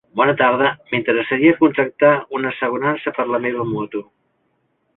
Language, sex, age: Catalan, male, 60-69